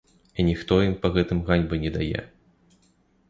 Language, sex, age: Belarusian, male, 19-29